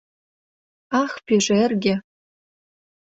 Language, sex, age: Mari, female, 19-29